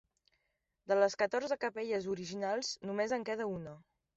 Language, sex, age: Catalan, female, 19-29